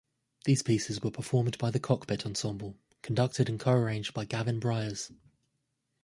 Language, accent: English, England English